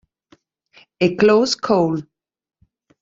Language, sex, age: Italian, female, 40-49